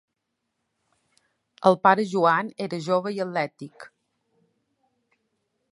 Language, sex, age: Catalan, female, 40-49